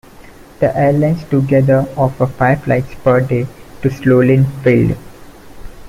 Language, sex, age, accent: English, male, 19-29, India and South Asia (India, Pakistan, Sri Lanka)